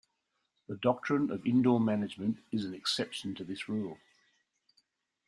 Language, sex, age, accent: English, male, 50-59, Australian English